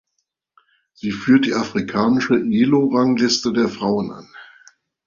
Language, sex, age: German, male, 50-59